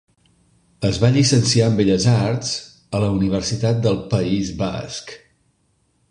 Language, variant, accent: Catalan, Central, central